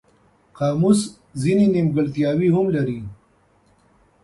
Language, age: Pashto, 50-59